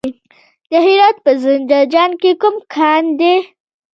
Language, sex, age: Pashto, female, under 19